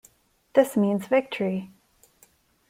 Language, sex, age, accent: English, female, 30-39, India and South Asia (India, Pakistan, Sri Lanka)